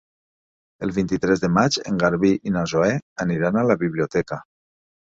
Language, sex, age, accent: Catalan, male, 50-59, valencià